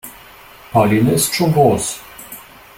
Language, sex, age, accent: German, male, 19-29, Deutschland Deutsch